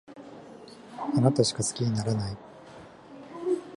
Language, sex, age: Japanese, male, 19-29